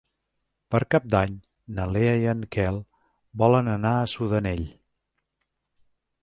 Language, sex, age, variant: Catalan, male, 50-59, Central